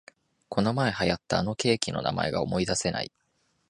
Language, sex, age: Japanese, male, 19-29